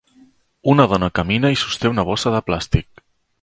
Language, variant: Catalan, Central